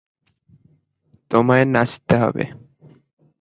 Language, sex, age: Bengali, male, under 19